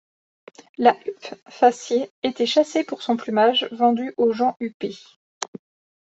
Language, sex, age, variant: French, female, 19-29, Français de métropole